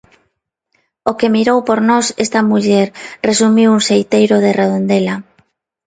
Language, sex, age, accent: Galician, female, 40-49, Neofalante